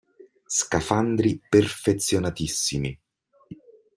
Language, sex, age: Italian, male, 40-49